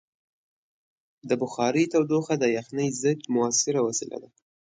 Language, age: Pashto, 19-29